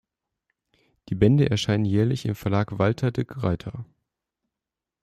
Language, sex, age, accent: German, male, 19-29, Deutschland Deutsch